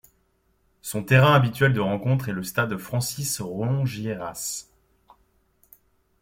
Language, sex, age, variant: French, male, 19-29, Français de métropole